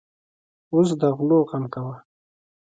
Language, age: Pashto, 19-29